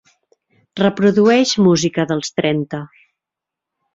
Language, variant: Catalan, Central